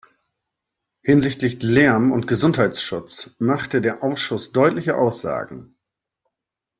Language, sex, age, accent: German, male, 50-59, Deutschland Deutsch